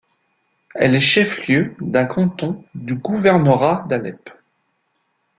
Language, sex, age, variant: French, male, 40-49, Français de métropole